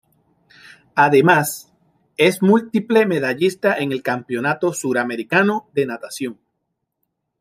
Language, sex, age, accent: Spanish, male, 40-49, Caribe: Cuba, Venezuela, Puerto Rico, República Dominicana, Panamá, Colombia caribeña, México caribeño, Costa del golfo de México